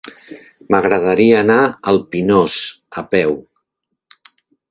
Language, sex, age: Catalan, male, 60-69